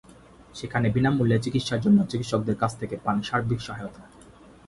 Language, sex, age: Bengali, male, 19-29